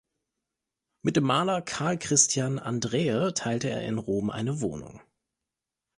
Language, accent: German, Deutschland Deutsch